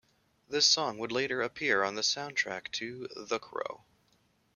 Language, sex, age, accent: English, male, 30-39, Canadian English